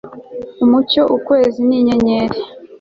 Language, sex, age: Kinyarwanda, female, 19-29